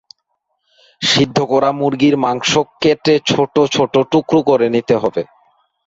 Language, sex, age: Bengali, male, 19-29